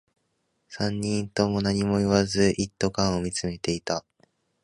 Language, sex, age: Japanese, male, under 19